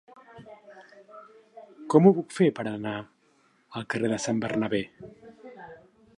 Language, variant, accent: Catalan, Central, central